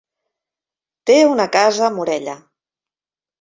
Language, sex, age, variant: Catalan, female, 50-59, Central